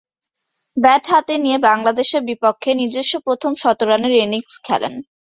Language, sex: Bengali, female